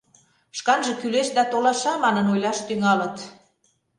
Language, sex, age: Mari, female, 50-59